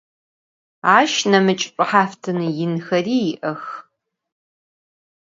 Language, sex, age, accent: Adyghe, female, 40-49, Кıэмгуй (Çemguy)